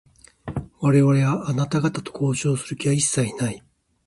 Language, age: Japanese, 50-59